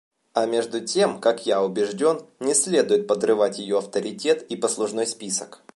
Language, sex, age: Russian, male, 19-29